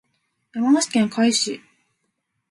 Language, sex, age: Japanese, female, 19-29